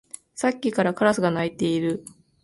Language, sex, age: Japanese, female, 19-29